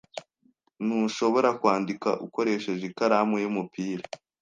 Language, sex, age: Kinyarwanda, male, under 19